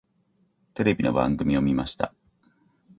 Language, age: Japanese, 40-49